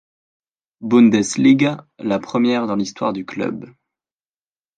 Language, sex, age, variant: French, male, 19-29, Français de métropole